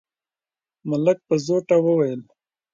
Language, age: Pashto, 19-29